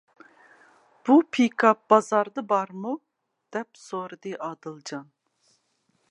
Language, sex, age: Uyghur, female, 40-49